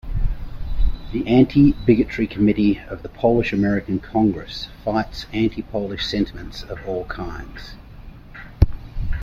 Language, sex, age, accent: English, male, 50-59, Australian English